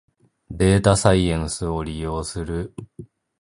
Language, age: Japanese, 30-39